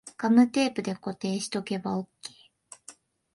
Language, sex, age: Japanese, female, 19-29